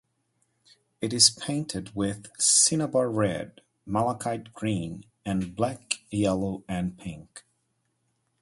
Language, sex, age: English, male, 30-39